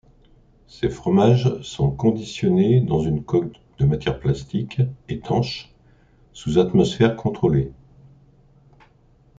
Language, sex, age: French, male, 60-69